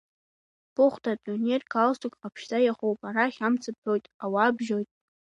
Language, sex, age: Abkhazian, female, 19-29